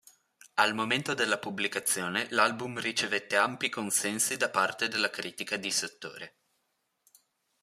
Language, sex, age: Italian, male, under 19